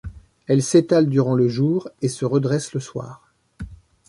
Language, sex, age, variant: French, male, 40-49, Français de métropole